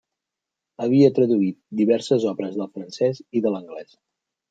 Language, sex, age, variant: Catalan, male, 30-39, Central